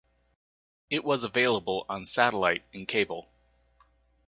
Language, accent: English, United States English